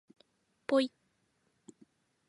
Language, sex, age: Japanese, female, 19-29